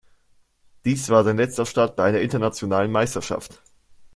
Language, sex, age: German, male, under 19